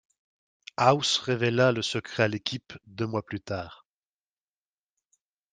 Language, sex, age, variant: French, male, 19-29, Français de métropole